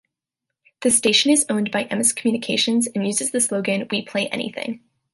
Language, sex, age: English, female, 19-29